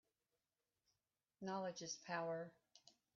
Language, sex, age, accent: English, female, 60-69, United States English